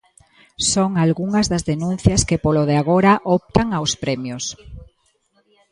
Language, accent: Galician, Normativo (estándar)